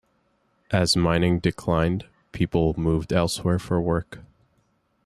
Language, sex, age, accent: English, male, 19-29, Canadian English